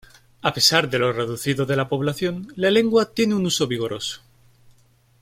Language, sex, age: Spanish, male, 19-29